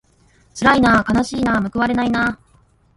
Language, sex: Japanese, female